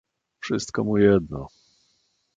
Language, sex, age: Polish, male, 50-59